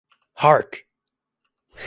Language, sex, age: English, male, 19-29